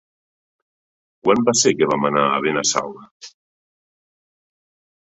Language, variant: Catalan, Nord-Occidental